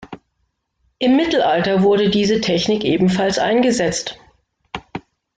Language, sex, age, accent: German, female, 50-59, Deutschland Deutsch